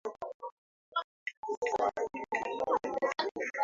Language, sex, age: Swahili, female, 19-29